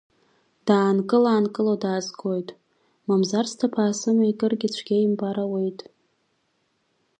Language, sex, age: Abkhazian, female, 19-29